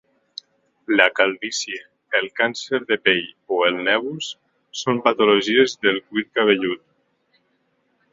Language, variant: Catalan, Nord-Occidental